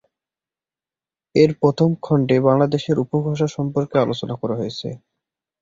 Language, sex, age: Bengali, male, 19-29